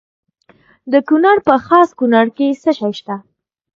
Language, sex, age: Pashto, female, 19-29